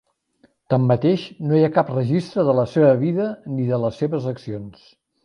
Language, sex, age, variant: Catalan, male, 70-79, Central